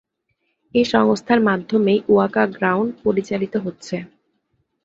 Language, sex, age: Bengali, female, 19-29